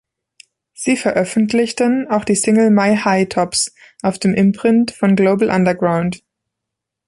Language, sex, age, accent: German, female, 19-29, Deutschland Deutsch